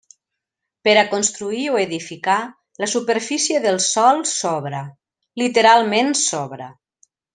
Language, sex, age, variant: Catalan, female, 50-59, Central